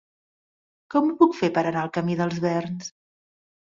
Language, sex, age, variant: Catalan, female, 40-49, Central